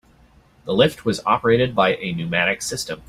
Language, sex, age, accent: English, male, 30-39, United States English